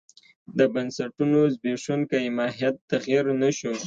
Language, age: Pashto, 19-29